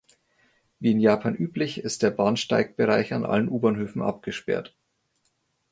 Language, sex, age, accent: German, male, 19-29, Deutschland Deutsch